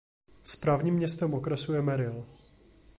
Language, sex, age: Czech, male, 30-39